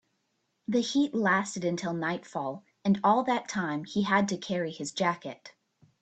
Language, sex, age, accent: English, female, 19-29, United States English